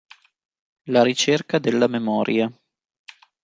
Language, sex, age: Italian, male, 30-39